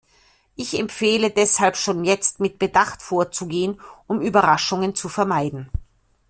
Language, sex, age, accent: German, female, 50-59, Österreichisches Deutsch